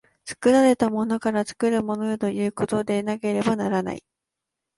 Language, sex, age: Japanese, female, 19-29